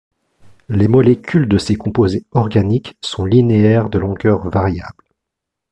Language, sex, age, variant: French, male, 40-49, Français de métropole